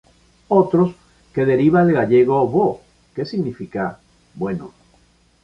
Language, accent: Spanish, Caribe: Cuba, Venezuela, Puerto Rico, República Dominicana, Panamá, Colombia caribeña, México caribeño, Costa del golfo de México